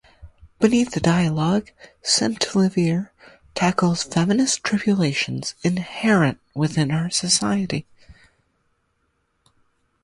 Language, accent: English, United States English